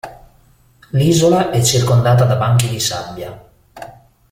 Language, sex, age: Italian, male, 40-49